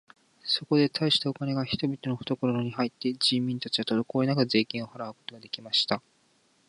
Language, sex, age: Japanese, male, 19-29